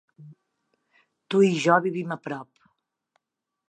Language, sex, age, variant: Catalan, female, 40-49, Central